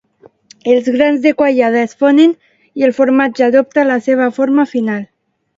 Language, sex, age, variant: Catalan, female, under 19, Alacantí